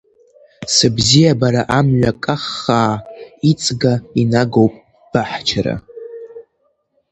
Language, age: Abkhazian, under 19